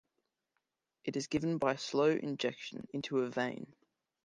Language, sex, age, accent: English, male, under 19, Australian English